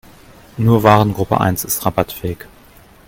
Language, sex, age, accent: German, male, 40-49, Deutschland Deutsch